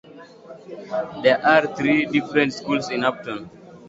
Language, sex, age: English, male, 19-29